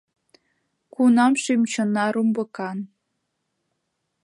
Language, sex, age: Mari, female, under 19